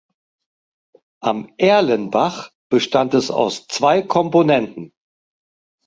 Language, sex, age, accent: German, male, 50-59, Deutschland Deutsch